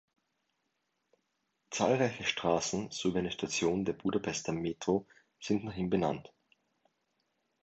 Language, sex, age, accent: German, male, 19-29, Österreichisches Deutsch